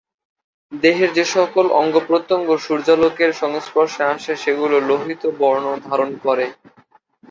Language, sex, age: Bengali, male, 19-29